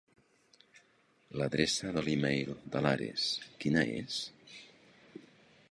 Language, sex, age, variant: Catalan, male, 60-69, Central